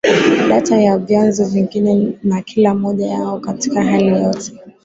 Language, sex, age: Swahili, female, 19-29